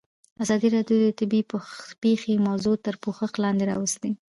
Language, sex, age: Pashto, female, 19-29